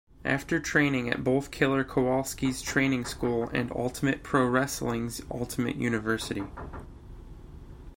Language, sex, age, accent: English, male, 19-29, United States English